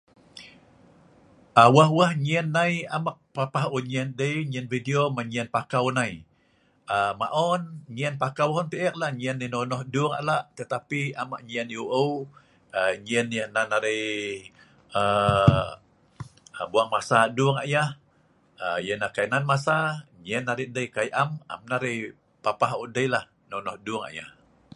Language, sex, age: Sa'ban, male, 60-69